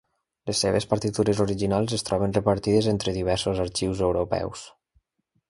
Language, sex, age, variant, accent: Catalan, male, 19-29, Valencià meridional, valencià